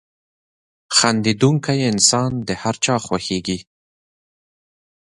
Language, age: Pashto, 30-39